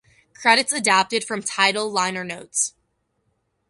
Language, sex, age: English, female, under 19